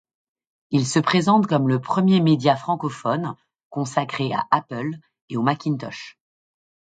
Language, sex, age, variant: French, female, 40-49, Français de métropole